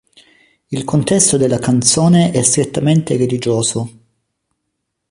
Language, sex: Italian, male